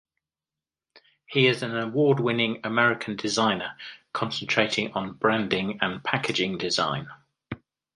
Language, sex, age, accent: English, male, 50-59, England English